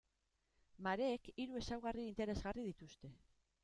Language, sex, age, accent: Basque, female, 40-49, Mendebalekoa (Araba, Bizkaia, Gipuzkoako mendebaleko herri batzuk)